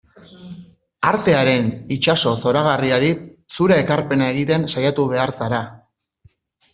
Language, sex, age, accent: Basque, male, 30-39, Erdialdekoa edo Nafarra (Gipuzkoa, Nafarroa)